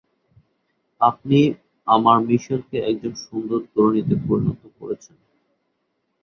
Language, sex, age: Bengali, male, 19-29